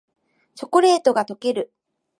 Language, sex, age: Japanese, female, 19-29